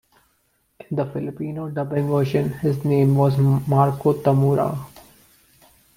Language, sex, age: English, male, 19-29